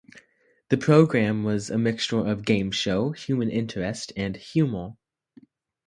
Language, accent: English, England English